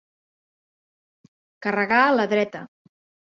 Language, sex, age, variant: Catalan, female, 50-59, Central